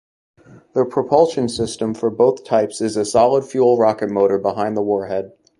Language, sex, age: English, male, 19-29